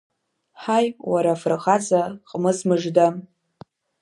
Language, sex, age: Abkhazian, female, under 19